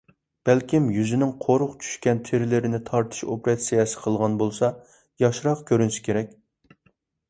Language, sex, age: Uyghur, male, 19-29